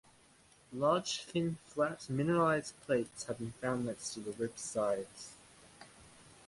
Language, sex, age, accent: English, male, under 19, Australian English